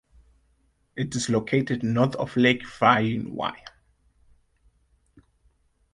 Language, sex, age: English, male, 19-29